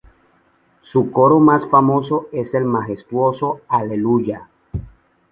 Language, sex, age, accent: Spanish, male, 30-39, Caribe: Cuba, Venezuela, Puerto Rico, República Dominicana, Panamá, Colombia caribeña, México caribeño, Costa del golfo de México